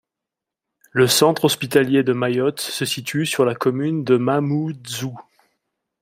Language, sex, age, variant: French, male, 40-49, Français de métropole